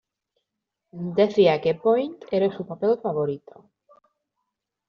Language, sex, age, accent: Spanish, female, 19-29, España: Norte peninsular (Asturias, Castilla y León, Cantabria, País Vasco, Navarra, Aragón, La Rioja, Guadalajara, Cuenca)